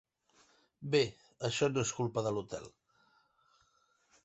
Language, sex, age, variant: Catalan, male, 50-59, Central